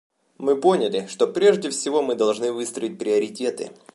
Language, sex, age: Russian, male, 19-29